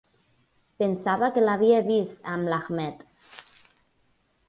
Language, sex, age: Catalan, female, 30-39